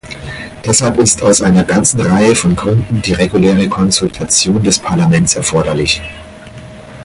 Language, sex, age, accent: German, male, 40-49, Deutschland Deutsch